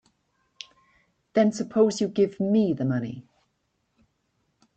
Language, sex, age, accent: English, female, 60-69, Canadian English